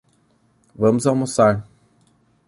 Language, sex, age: Portuguese, male, 19-29